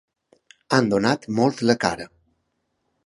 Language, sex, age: Catalan, male, 30-39